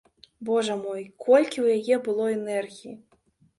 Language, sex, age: Belarusian, female, 19-29